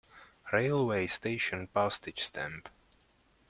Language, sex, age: English, male, 30-39